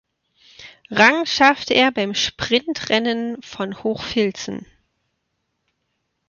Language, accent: German, Deutschland Deutsch